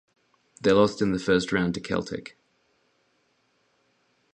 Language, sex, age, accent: English, male, 19-29, Australian English